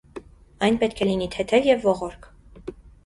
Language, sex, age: Armenian, female, 19-29